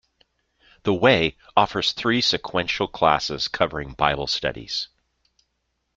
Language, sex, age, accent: English, male, 50-59, United States English